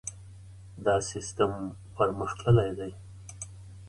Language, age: Pashto, 60-69